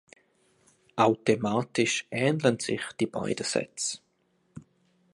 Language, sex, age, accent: German, male, 30-39, Schweizerdeutsch